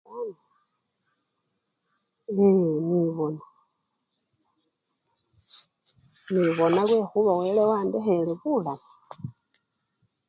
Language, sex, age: Luyia, female, 40-49